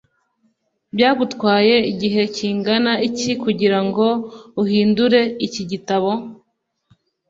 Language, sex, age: Kinyarwanda, female, 19-29